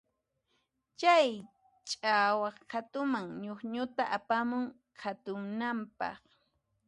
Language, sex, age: Puno Quechua, female, 30-39